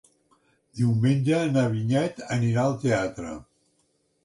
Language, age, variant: Catalan, 60-69, Central